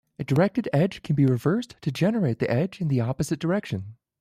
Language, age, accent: English, 19-29, United States English